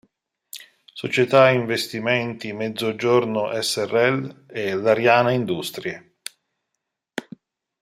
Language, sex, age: Italian, male, 40-49